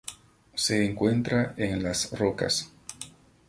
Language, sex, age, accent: Spanish, male, 30-39, Andino-Pacífico: Colombia, Perú, Ecuador, oeste de Bolivia y Venezuela andina